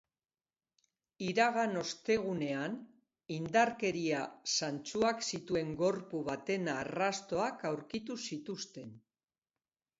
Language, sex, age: Basque, female, 60-69